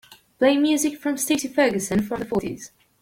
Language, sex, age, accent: English, female, 19-29, United States English